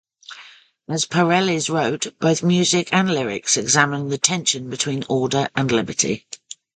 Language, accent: English, England English